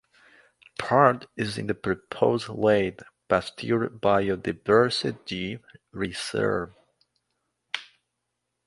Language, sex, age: English, male, 19-29